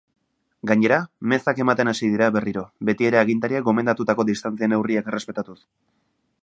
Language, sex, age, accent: Basque, male, 30-39, Mendebalekoa (Araba, Bizkaia, Gipuzkoako mendebaleko herri batzuk)